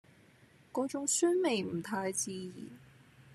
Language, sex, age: Cantonese, female, 19-29